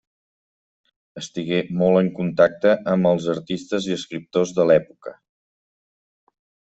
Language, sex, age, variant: Catalan, male, 40-49, Central